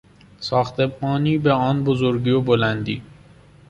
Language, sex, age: Persian, male, 19-29